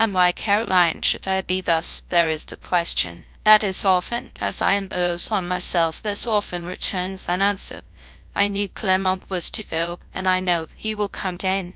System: TTS, GlowTTS